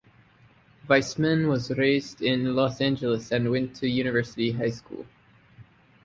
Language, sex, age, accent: English, male, 30-39, United States English